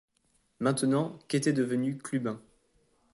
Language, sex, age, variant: French, male, 19-29, Français de métropole